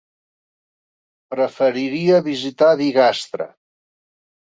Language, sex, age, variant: Catalan, male, 60-69, Central